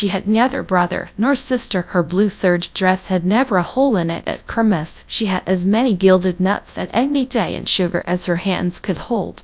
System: TTS, GradTTS